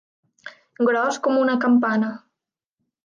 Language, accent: Catalan, valencià